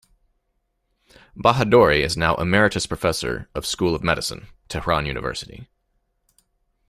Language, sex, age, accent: English, male, 40-49, United States English